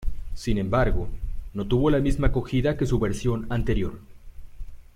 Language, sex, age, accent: Spanish, male, 19-29, México